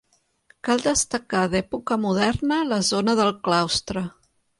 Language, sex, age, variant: Catalan, female, 40-49, Central